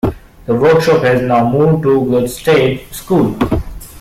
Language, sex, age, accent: English, male, 19-29, India and South Asia (India, Pakistan, Sri Lanka)